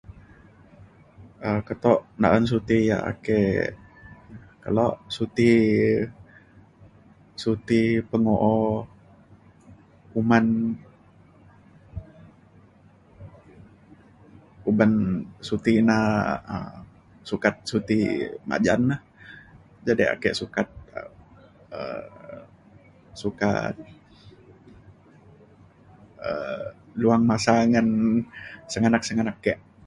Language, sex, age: Mainstream Kenyah, male, 30-39